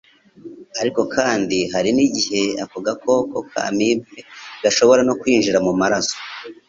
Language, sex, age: Kinyarwanda, male, 30-39